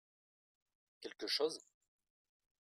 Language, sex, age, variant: French, male, 30-39, Français de métropole